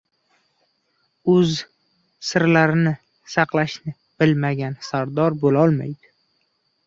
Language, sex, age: Uzbek, male, 19-29